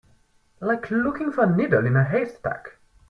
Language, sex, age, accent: English, male, 19-29, french accent